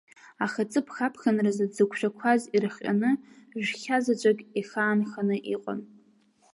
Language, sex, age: Abkhazian, female, 19-29